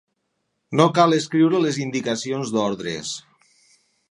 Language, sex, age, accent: Catalan, male, 40-49, valencià